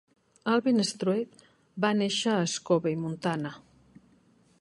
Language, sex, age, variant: Catalan, female, 50-59, Central